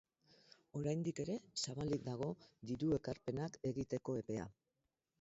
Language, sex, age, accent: Basque, female, 60-69, Mendebalekoa (Araba, Bizkaia, Gipuzkoako mendebaleko herri batzuk)